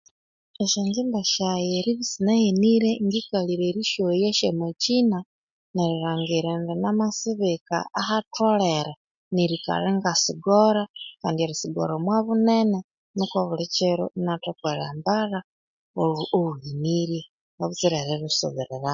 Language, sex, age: Konzo, female, 40-49